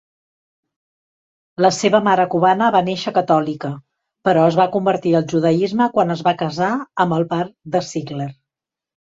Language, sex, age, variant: Catalan, female, 50-59, Central